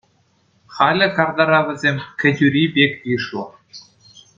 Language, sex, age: Chuvash, male, 19-29